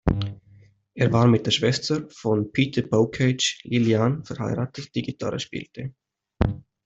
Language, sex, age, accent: German, male, 30-39, Schweizerdeutsch